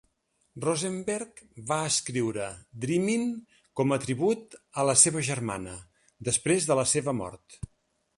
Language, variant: Catalan, Central